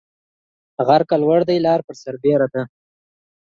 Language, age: Pashto, 19-29